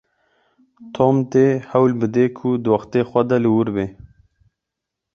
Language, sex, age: Kurdish, male, 19-29